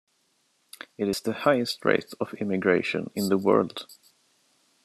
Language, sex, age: English, male, 30-39